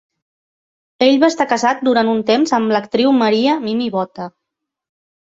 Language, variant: Catalan, Central